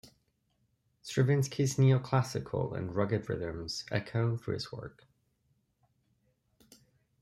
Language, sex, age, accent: English, male, 30-39, United States English